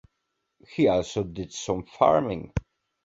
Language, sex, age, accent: English, male, 30-39, England English